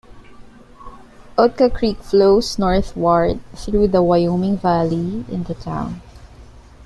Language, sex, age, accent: English, female, 19-29, Filipino